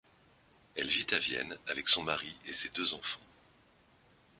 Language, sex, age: French, male, 50-59